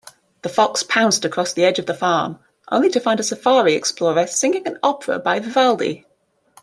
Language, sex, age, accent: English, female, 30-39, England English